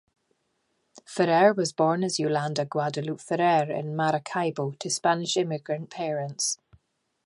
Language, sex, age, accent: English, female, 50-59, Scottish English